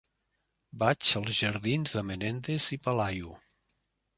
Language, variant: Catalan, Central